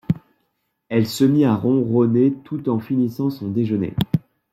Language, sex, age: French, male, 19-29